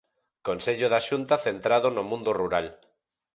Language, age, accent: Galician, 40-49, Normativo (estándar)